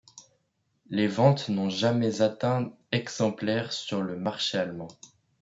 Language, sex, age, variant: French, male, under 19, Français de métropole